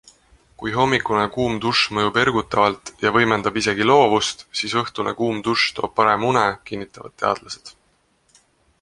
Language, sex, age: Estonian, male, 19-29